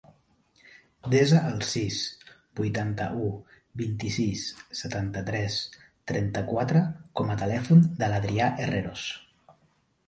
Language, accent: Catalan, central; nord-occidental; septentrional